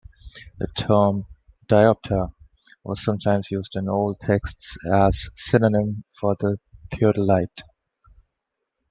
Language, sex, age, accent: English, male, 19-29, India and South Asia (India, Pakistan, Sri Lanka)